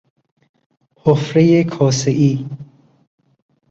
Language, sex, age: Persian, male, 30-39